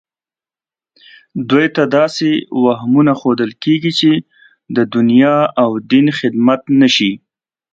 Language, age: Pashto, 30-39